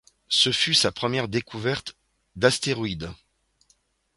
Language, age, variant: French, 40-49, Français de métropole